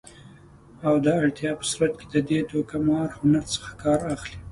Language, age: Pashto, 30-39